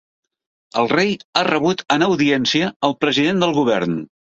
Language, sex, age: Catalan, male, 70-79